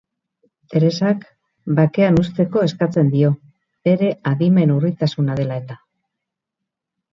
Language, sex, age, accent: Basque, female, 60-69, Erdialdekoa edo Nafarra (Gipuzkoa, Nafarroa)